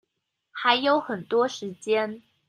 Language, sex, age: Chinese, female, 19-29